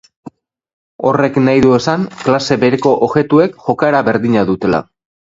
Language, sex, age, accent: Basque, male, under 19, Erdialdekoa edo Nafarra (Gipuzkoa, Nafarroa)